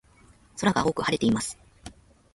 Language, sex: Japanese, female